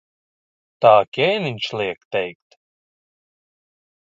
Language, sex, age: Latvian, male, 30-39